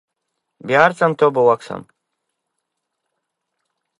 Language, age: Pashto, 30-39